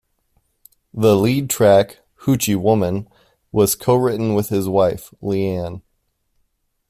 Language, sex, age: English, male, 30-39